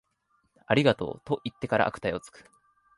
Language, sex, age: Japanese, male, 19-29